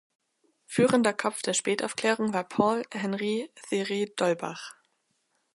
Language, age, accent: German, under 19, Deutschland Deutsch